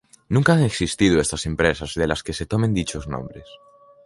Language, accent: Spanish, España: Norte peninsular (Asturias, Castilla y León, Cantabria, País Vasco, Navarra, Aragón, La Rioja, Guadalajara, Cuenca)